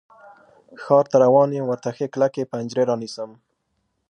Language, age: Pashto, 19-29